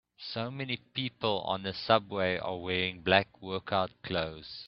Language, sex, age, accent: English, male, 30-39, Southern African (South Africa, Zimbabwe, Namibia)